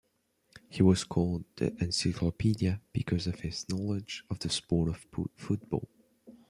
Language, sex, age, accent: English, male, under 19, United States English